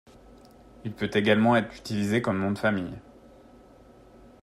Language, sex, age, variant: French, male, 30-39, Français de métropole